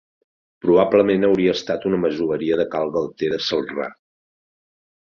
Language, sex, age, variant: Catalan, male, 50-59, Central